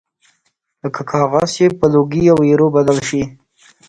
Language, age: Pashto, 40-49